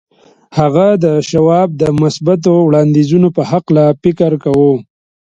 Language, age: Pashto, 30-39